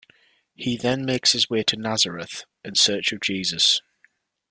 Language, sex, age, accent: English, male, 19-29, England English